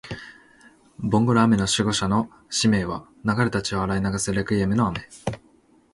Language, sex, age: Japanese, male, 19-29